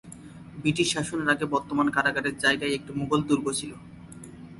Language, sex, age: Bengali, male, 19-29